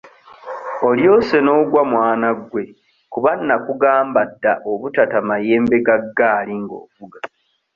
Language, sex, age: Ganda, male, 30-39